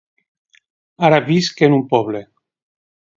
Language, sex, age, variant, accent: Catalan, male, 40-49, Alacantí, valencià